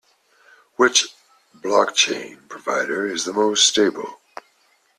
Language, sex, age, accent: English, male, 50-59, England English